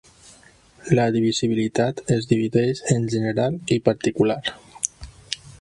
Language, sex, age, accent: Catalan, male, 40-49, valencià